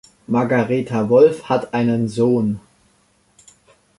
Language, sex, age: German, male, under 19